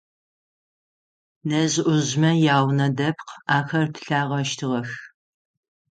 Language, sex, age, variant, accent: Adyghe, female, 50-59, Адыгабзэ (Кирил, пстэумэ зэдыряе), Кıэмгуй (Çemguy)